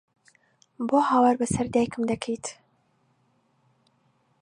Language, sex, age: Central Kurdish, female, 19-29